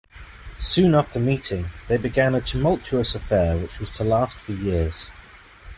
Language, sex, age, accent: English, male, 30-39, England English